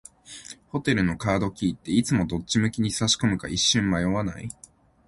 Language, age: Japanese, 19-29